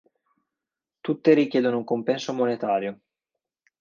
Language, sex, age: Italian, male, 30-39